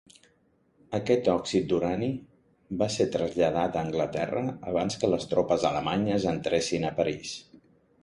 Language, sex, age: Catalan, male, 50-59